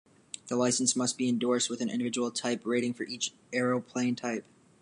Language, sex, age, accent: English, male, 19-29, United States English